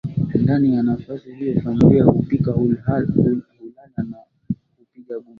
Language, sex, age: Swahili, male, 19-29